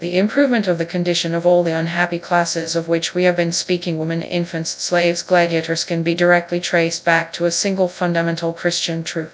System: TTS, FastPitch